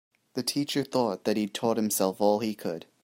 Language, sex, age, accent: English, male, 19-29, United States English